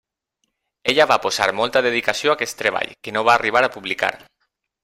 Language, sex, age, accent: Catalan, male, 40-49, valencià